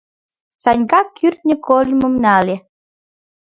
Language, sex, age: Mari, female, under 19